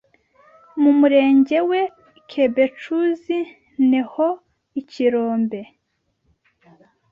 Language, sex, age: Kinyarwanda, male, 30-39